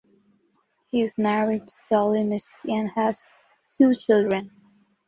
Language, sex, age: English, female, under 19